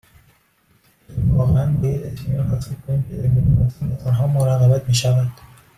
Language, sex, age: Persian, male, 19-29